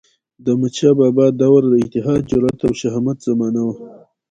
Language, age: Pashto, 19-29